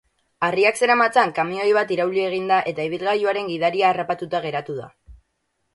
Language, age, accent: Basque, under 19, Batua